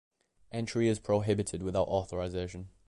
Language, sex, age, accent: English, male, under 19, England English